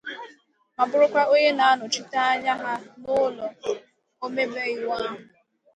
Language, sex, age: Igbo, female, 19-29